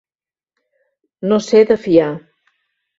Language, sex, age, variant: Catalan, female, 60-69, Central